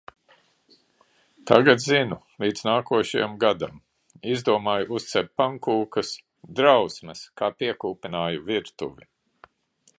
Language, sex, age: Latvian, male, 70-79